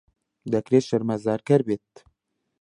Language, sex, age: Central Kurdish, male, 19-29